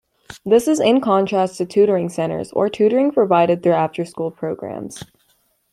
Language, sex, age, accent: English, female, under 19, United States English